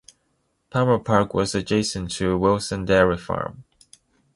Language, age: English, 19-29